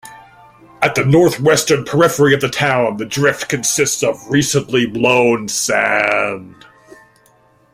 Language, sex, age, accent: English, male, 40-49, Canadian English